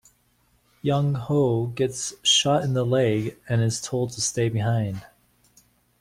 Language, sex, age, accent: English, male, 30-39, United States English